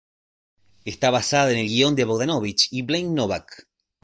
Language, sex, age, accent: Spanish, male, 40-49, Rioplatense: Argentina, Uruguay, este de Bolivia, Paraguay